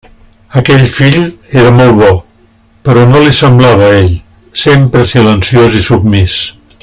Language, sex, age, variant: Catalan, male, 70-79, Central